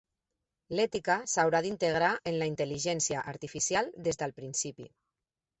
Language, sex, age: Catalan, female, 40-49